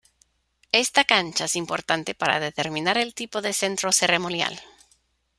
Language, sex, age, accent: Spanish, female, 40-49, México